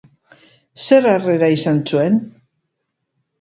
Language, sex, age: Basque, female, 60-69